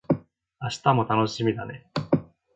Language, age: Japanese, 19-29